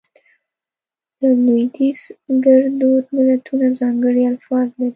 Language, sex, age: Pashto, female, 19-29